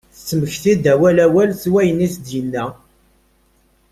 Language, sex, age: Kabyle, male, 30-39